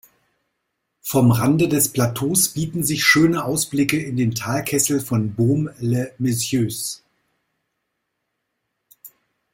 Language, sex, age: German, male, 40-49